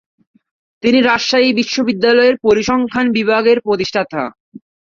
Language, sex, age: Bengali, male, 19-29